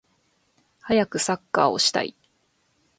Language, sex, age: Japanese, female, 19-29